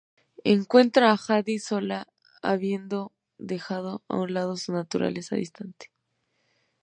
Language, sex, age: Spanish, female, 19-29